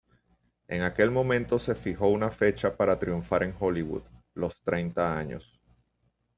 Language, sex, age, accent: Spanish, male, 40-49, Caribe: Cuba, Venezuela, Puerto Rico, República Dominicana, Panamá, Colombia caribeña, México caribeño, Costa del golfo de México